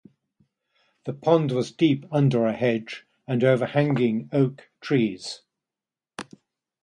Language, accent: English, England English